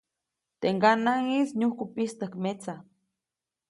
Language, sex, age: Copainalá Zoque, female, 19-29